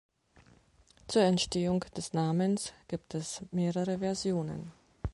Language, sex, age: German, female, 30-39